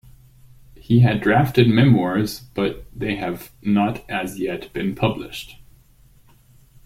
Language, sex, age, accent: English, male, 40-49, United States English